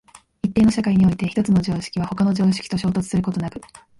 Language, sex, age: Japanese, female, 19-29